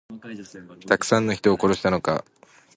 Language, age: Japanese, 19-29